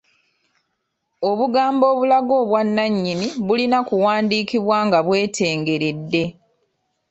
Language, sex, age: Ganda, female, 30-39